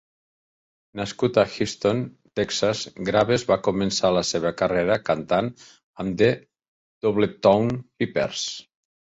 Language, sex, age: Catalan, male, 60-69